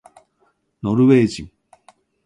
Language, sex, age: Japanese, male, 60-69